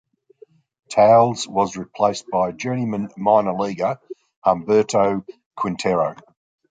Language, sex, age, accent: English, male, 60-69, Australian English